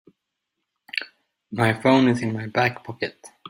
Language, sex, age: English, male, 19-29